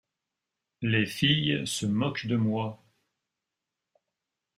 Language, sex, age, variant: French, male, 50-59, Français de métropole